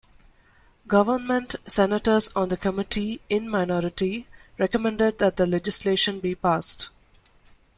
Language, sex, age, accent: English, female, 19-29, India and South Asia (India, Pakistan, Sri Lanka)